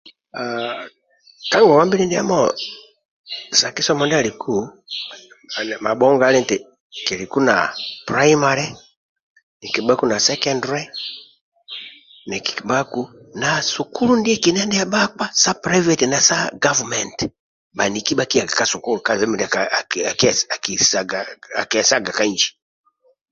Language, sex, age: Amba (Uganda), male, 70-79